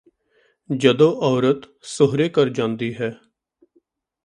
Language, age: Punjabi, 40-49